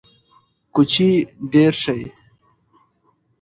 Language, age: Pashto, 19-29